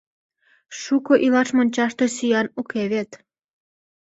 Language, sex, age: Mari, female, under 19